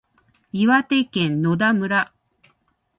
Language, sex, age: Japanese, female, 50-59